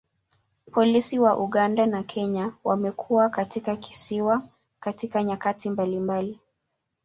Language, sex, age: Swahili, male, 19-29